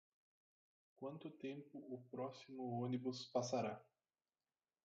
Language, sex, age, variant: Portuguese, male, 19-29, Portuguese (Brasil)